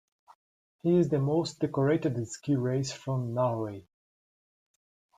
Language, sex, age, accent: English, male, 30-39, United States English